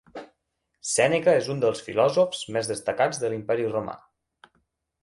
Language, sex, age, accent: Catalan, male, 19-29, central; nord-occidental